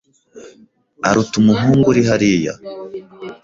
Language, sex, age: Kinyarwanda, male, 19-29